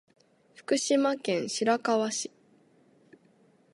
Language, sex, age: Japanese, female, 19-29